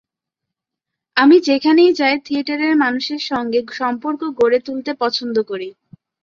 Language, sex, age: Bengali, male, 30-39